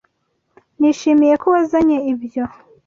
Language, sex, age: Kinyarwanda, female, 19-29